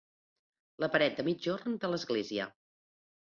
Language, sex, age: Catalan, female, 40-49